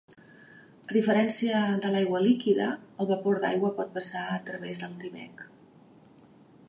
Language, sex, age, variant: Catalan, female, 50-59, Central